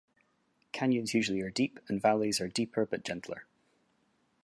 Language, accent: English, Scottish English